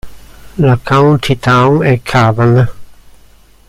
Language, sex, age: Italian, male, 60-69